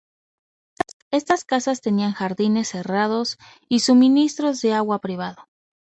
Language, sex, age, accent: Spanish, female, 30-39, México